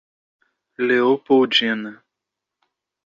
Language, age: Portuguese, 19-29